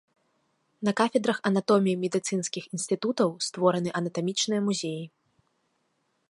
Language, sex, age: Belarusian, female, 19-29